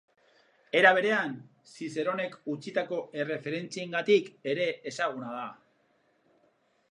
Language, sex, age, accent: Basque, male, 30-39, Mendebalekoa (Araba, Bizkaia, Gipuzkoako mendebaleko herri batzuk)